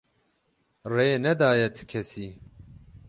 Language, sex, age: Kurdish, male, 30-39